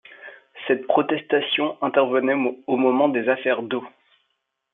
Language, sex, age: French, male, 30-39